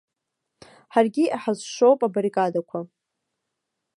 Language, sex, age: Abkhazian, female, 19-29